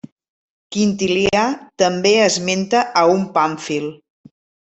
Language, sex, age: Catalan, female, 50-59